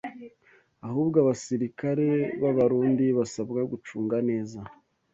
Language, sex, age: Kinyarwanda, male, 19-29